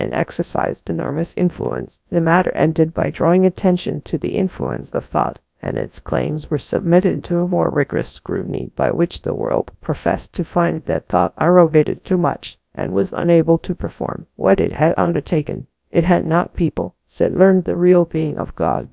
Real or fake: fake